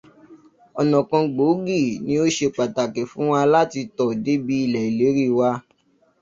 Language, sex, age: Yoruba, male, 19-29